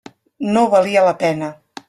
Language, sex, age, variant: Catalan, female, 50-59, Central